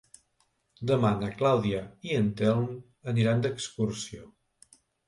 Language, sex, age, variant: Catalan, male, 60-69, Central